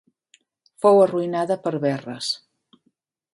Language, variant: Catalan, Central